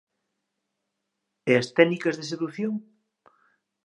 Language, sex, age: Galician, male, 30-39